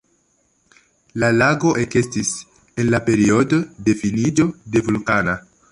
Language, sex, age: Esperanto, male, 19-29